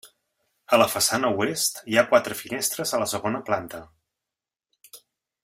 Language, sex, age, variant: Catalan, male, 40-49, Central